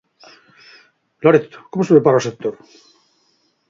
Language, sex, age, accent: Galician, male, 50-59, Atlántico (seseo e gheada)